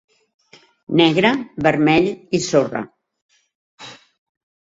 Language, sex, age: Catalan, female, 60-69